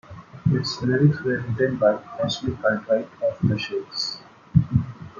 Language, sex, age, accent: English, male, 19-29, India and South Asia (India, Pakistan, Sri Lanka)